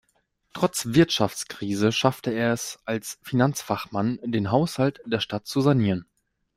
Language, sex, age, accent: German, male, 19-29, Deutschland Deutsch